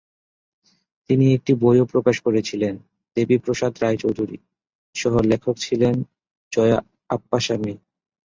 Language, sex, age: Bengali, male, 19-29